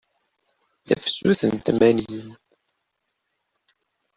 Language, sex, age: Kabyle, male, 30-39